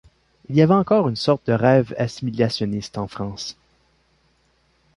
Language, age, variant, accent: French, 19-29, Français d'Amérique du Nord, Français du Canada